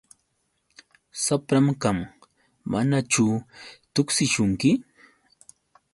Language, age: Yauyos Quechua, 30-39